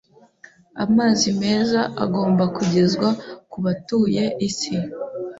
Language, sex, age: Kinyarwanda, female, 19-29